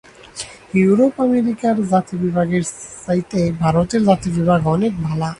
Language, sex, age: Bengali, male, 19-29